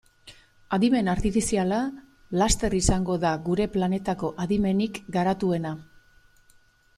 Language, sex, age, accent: Basque, female, 50-59, Mendebalekoa (Araba, Bizkaia, Gipuzkoako mendebaleko herri batzuk)